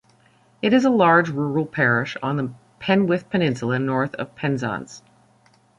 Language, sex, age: English, female, 40-49